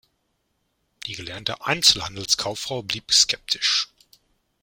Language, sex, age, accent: German, male, 50-59, Deutschland Deutsch